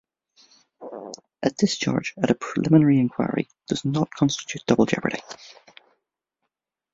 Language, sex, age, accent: English, male, 30-39, Irish English